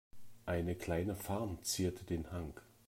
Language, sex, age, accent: German, male, 50-59, Deutschland Deutsch